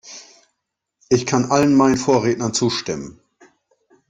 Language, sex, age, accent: German, male, 50-59, Deutschland Deutsch